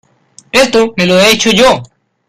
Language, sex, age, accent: Spanish, male, under 19, Andino-Pacífico: Colombia, Perú, Ecuador, oeste de Bolivia y Venezuela andina